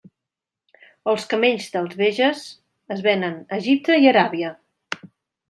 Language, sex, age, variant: Catalan, female, 50-59, Central